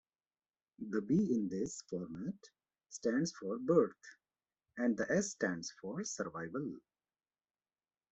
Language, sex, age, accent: English, male, 40-49, India and South Asia (India, Pakistan, Sri Lanka)